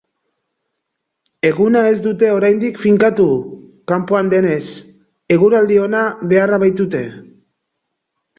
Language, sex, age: Basque, male, 40-49